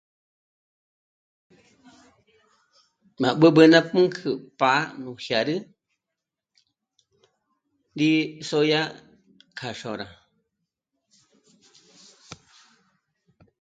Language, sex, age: Michoacán Mazahua, female, 50-59